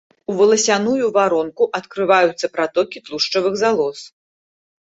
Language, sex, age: Belarusian, female, 40-49